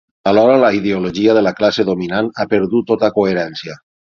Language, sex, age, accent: Catalan, male, 50-59, valencià